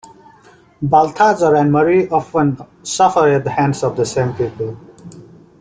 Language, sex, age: English, male, 19-29